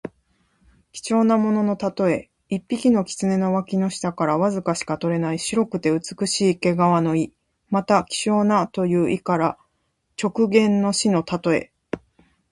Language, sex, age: Japanese, female, 40-49